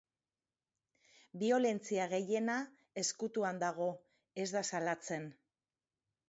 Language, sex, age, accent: Basque, female, 40-49, Mendebalekoa (Araba, Bizkaia, Gipuzkoako mendebaleko herri batzuk)